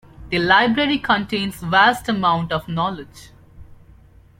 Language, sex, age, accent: English, male, 19-29, India and South Asia (India, Pakistan, Sri Lanka)